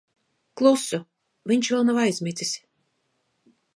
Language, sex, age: Latvian, female, 60-69